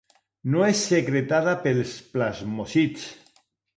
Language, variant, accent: Catalan, Alacantí, aprenent (recent, des del castellà)